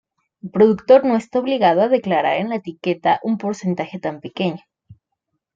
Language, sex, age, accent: Spanish, female, 19-29, México